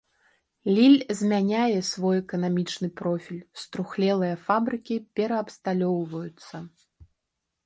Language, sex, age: Belarusian, female, 40-49